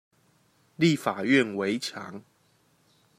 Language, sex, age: Chinese, male, 30-39